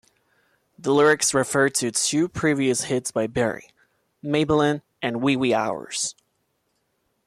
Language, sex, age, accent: English, male, 19-29, United States English